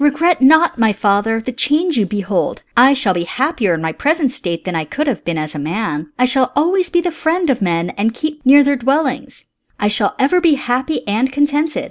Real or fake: real